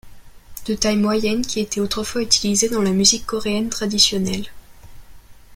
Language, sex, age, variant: French, female, under 19, Français de métropole